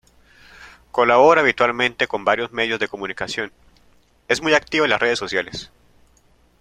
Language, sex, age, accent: Spanish, male, 19-29, Andino-Pacífico: Colombia, Perú, Ecuador, oeste de Bolivia y Venezuela andina